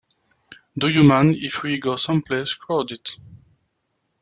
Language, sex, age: English, male, 30-39